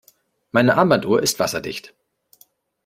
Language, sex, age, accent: German, male, 30-39, Deutschland Deutsch